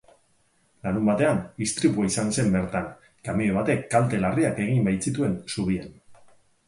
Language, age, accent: Basque, 40-49, Mendebalekoa (Araba, Bizkaia, Gipuzkoako mendebaleko herri batzuk)